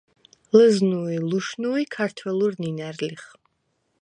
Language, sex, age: Svan, female, 19-29